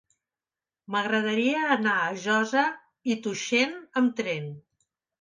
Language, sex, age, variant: Catalan, female, 50-59, Central